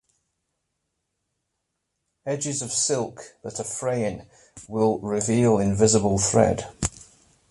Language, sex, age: English, male, 40-49